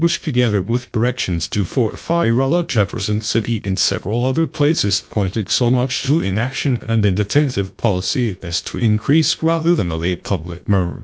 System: TTS, GlowTTS